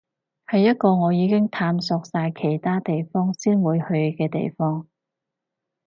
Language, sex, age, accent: Cantonese, female, 30-39, 广州音